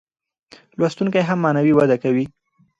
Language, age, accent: Pashto, 30-39, پکتیا ولایت، احمدزی